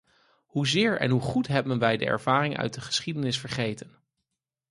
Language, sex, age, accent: Dutch, male, 30-39, Nederlands Nederlands